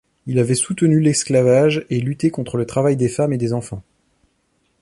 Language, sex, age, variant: French, male, 30-39, Français de métropole